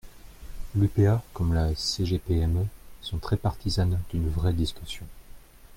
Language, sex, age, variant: French, male, 30-39, Français de métropole